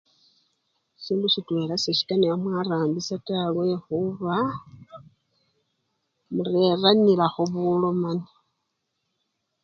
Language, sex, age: Luyia, female, 40-49